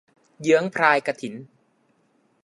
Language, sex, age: Thai, male, 19-29